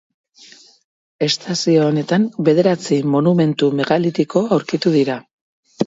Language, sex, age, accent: Basque, female, 40-49, Mendebalekoa (Araba, Bizkaia, Gipuzkoako mendebaleko herri batzuk)